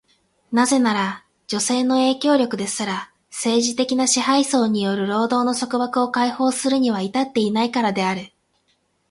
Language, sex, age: Japanese, female, 19-29